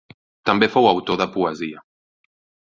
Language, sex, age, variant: Catalan, male, 30-39, Central